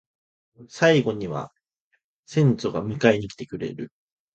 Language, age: Japanese, 19-29